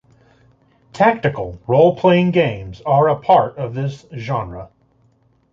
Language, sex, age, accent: English, male, 30-39, United States English